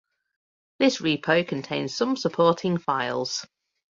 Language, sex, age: English, female, 40-49